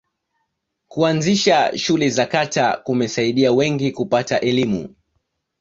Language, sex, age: Swahili, male, 19-29